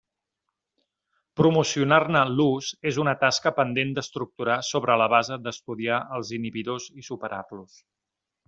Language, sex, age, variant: Catalan, male, 40-49, Central